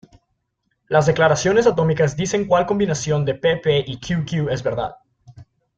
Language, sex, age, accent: Spanish, male, 19-29, México